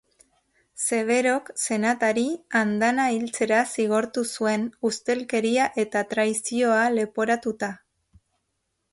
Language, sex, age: Basque, female, 40-49